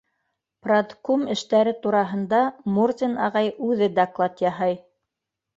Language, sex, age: Bashkir, female, 50-59